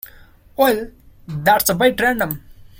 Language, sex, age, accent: English, male, 19-29, India and South Asia (India, Pakistan, Sri Lanka)